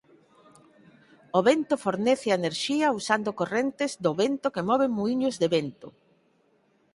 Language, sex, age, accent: Galician, female, 50-59, Normativo (estándar)